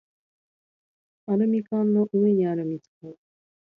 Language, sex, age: Japanese, female, 30-39